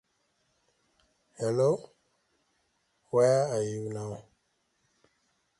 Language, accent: English, United States English; England English